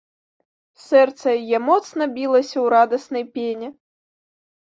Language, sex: Belarusian, female